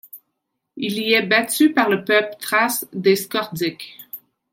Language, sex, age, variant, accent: French, female, 19-29, Français d'Amérique du Nord, Français du Canada